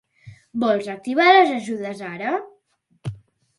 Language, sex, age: Catalan, female, under 19